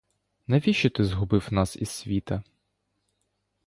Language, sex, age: Ukrainian, male, 19-29